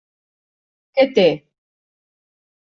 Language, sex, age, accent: Catalan, female, 50-59, valencià